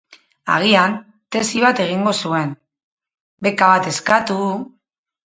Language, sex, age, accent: Basque, female, 40-49, Mendebalekoa (Araba, Bizkaia, Gipuzkoako mendebaleko herri batzuk)